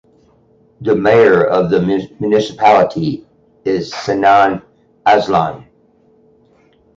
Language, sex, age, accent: English, male, 50-59, United States English